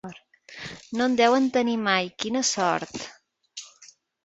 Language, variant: Catalan, Central